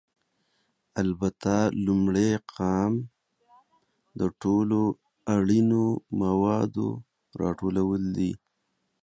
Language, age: Pashto, 40-49